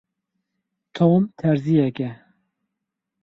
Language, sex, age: Kurdish, male, 30-39